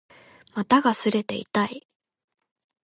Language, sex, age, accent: Japanese, female, 19-29, 標準語